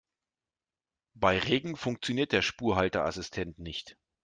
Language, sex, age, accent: German, male, 40-49, Deutschland Deutsch